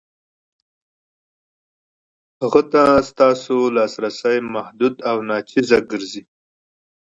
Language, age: Pashto, 19-29